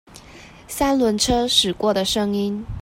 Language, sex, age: Chinese, female, 19-29